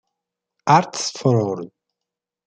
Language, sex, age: Italian, male, 40-49